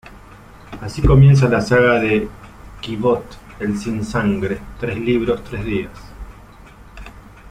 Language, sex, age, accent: Spanish, male, 30-39, Rioplatense: Argentina, Uruguay, este de Bolivia, Paraguay